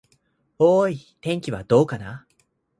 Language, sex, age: Japanese, male, 19-29